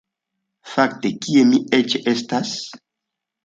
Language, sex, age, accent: Esperanto, male, 19-29, Internacia